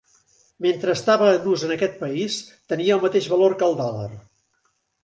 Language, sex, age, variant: Catalan, male, 60-69, Central